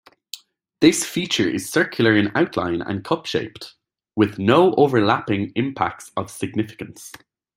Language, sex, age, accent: English, male, 19-29, Irish English